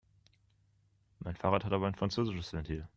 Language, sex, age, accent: German, male, 19-29, Deutschland Deutsch